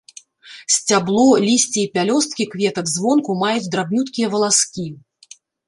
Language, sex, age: Belarusian, female, 40-49